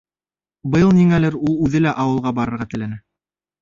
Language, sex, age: Bashkir, male, 19-29